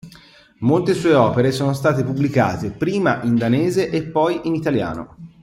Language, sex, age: Italian, male, 30-39